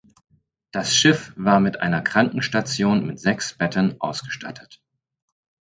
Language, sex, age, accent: German, male, 19-29, Deutschland Deutsch; Hochdeutsch